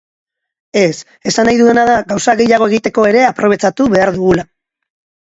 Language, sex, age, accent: Basque, female, 40-49, Mendebalekoa (Araba, Bizkaia, Gipuzkoako mendebaleko herri batzuk)